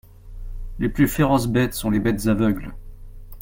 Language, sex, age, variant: French, male, 30-39, Français de métropole